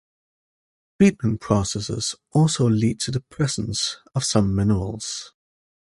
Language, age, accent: English, 19-29, United States English